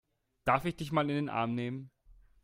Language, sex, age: German, male, 19-29